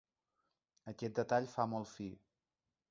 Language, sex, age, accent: Catalan, male, 40-49, balear; central